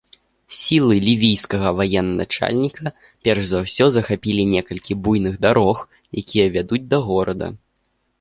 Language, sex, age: Belarusian, male, under 19